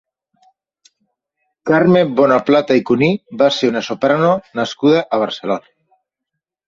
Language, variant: Catalan, Septentrional